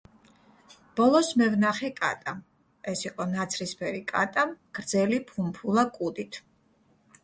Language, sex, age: Georgian, female, 40-49